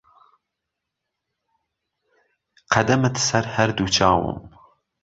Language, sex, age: Central Kurdish, male, 40-49